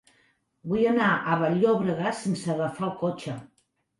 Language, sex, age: Catalan, female, 60-69